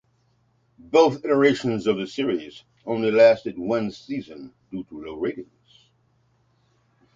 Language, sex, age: English, male, 60-69